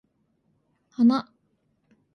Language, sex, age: Japanese, female, 19-29